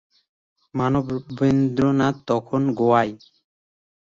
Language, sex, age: Bengali, male, 19-29